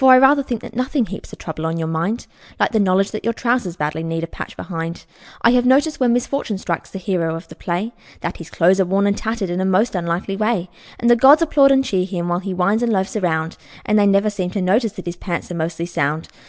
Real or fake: real